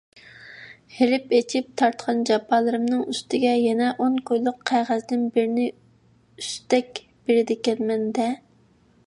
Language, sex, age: Uyghur, female, 19-29